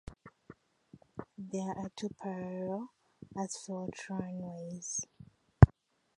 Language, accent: English, United States English